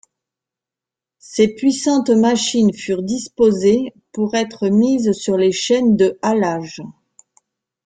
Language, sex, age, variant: French, female, 40-49, Français de métropole